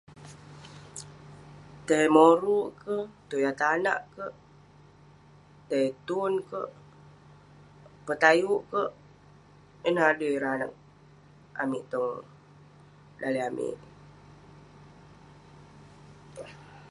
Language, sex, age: Western Penan, female, 30-39